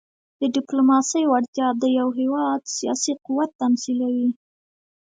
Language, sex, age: Pashto, female, 19-29